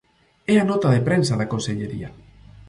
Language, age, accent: Galician, under 19, Normativo (estándar)